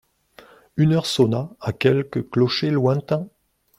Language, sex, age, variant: French, male, 60-69, Français de métropole